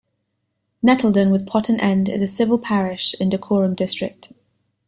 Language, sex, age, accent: English, female, 19-29, England English